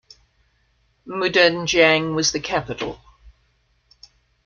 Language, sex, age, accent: English, female, 50-59, Australian English